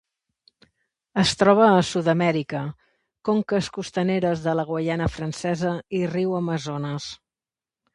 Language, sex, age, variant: Catalan, female, 40-49, Central